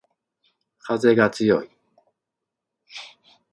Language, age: Japanese, 40-49